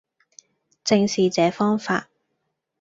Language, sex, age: Cantonese, female, 19-29